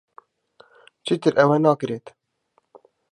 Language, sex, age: Central Kurdish, male, 19-29